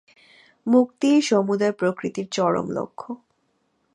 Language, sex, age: Bengali, female, 19-29